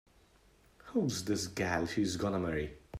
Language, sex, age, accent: English, male, 30-39, England English